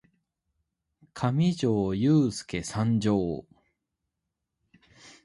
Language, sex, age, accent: Japanese, male, 30-39, 関西弁